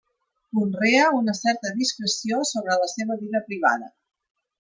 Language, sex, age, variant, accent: Catalan, female, 50-59, Nord-Occidental, Empordanès